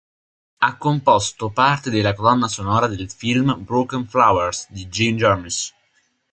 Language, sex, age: Italian, male, 19-29